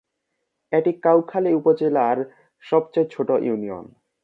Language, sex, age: Bengali, male, under 19